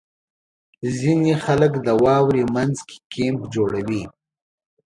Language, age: Pashto, 19-29